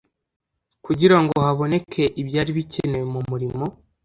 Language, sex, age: Kinyarwanda, male, under 19